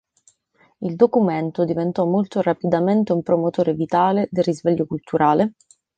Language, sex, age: Italian, female, 19-29